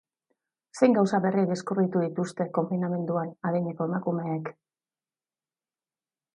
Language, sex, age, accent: Basque, female, 50-59, Mendebalekoa (Araba, Bizkaia, Gipuzkoako mendebaleko herri batzuk)